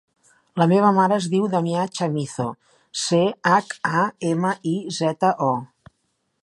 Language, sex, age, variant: Catalan, female, 50-59, Central